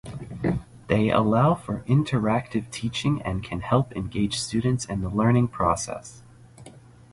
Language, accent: English, United States English